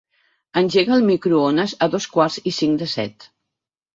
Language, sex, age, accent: Catalan, female, 50-59, balear; central